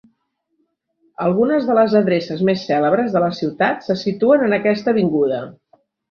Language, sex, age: Catalan, female, 50-59